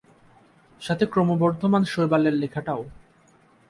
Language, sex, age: Bengali, male, 19-29